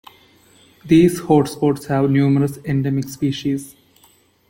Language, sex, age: English, male, 19-29